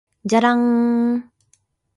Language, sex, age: Japanese, female, 19-29